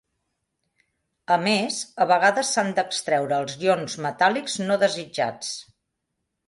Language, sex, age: Catalan, female, 60-69